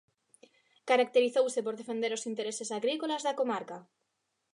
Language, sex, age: Galician, female, 30-39